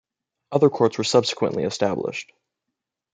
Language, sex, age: English, male, under 19